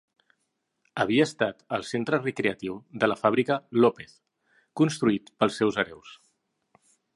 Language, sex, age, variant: Catalan, male, 40-49, Central